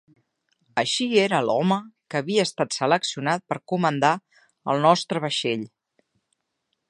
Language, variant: Catalan, Nord-Occidental